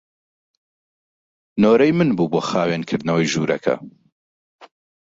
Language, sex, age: Central Kurdish, male, 40-49